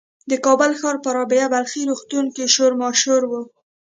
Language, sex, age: Pashto, female, 19-29